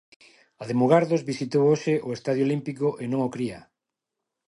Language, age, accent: Galician, 40-49, Neofalante